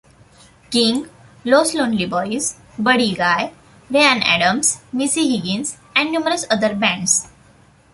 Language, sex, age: English, female, 19-29